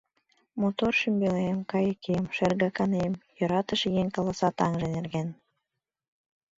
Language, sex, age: Mari, female, 19-29